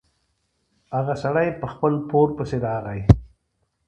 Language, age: Pashto, 40-49